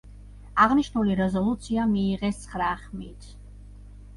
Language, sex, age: Georgian, female, 40-49